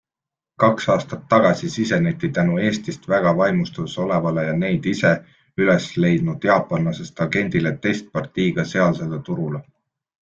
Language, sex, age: Estonian, male, 19-29